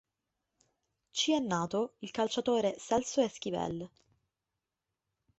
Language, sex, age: Italian, female, 19-29